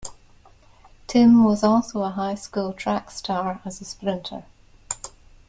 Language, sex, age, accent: English, female, 50-59, Scottish English